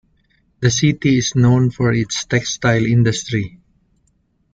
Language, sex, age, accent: English, male, 40-49, Filipino